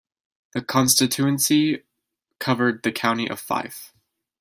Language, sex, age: English, male, 19-29